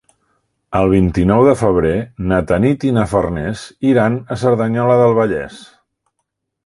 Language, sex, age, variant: Catalan, male, 60-69, Central